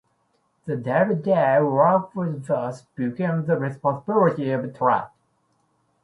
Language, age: English, 50-59